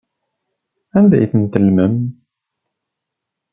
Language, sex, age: Kabyle, male, 30-39